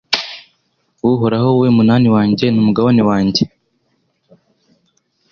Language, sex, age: Kinyarwanda, male, under 19